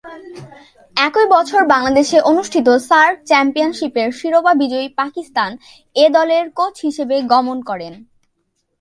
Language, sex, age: Bengali, female, 19-29